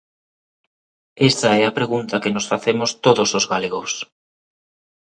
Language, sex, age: Galician, male, 30-39